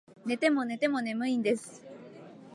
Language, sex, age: Japanese, female, 19-29